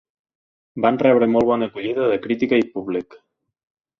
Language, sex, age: Catalan, male, 30-39